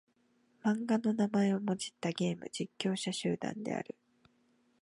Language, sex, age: Japanese, female, 19-29